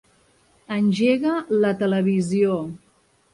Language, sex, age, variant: Catalan, female, 40-49, Central